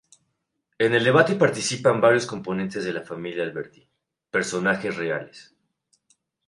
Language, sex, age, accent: Spanish, male, 19-29, México